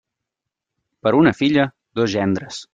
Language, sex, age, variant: Catalan, male, 30-39, Central